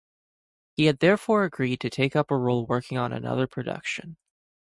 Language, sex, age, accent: English, male, 19-29, United States English